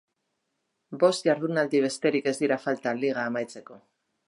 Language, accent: Basque, Mendebalekoa (Araba, Bizkaia, Gipuzkoako mendebaleko herri batzuk)